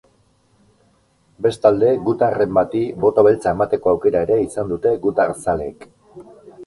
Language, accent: Basque, Erdialdekoa edo Nafarra (Gipuzkoa, Nafarroa)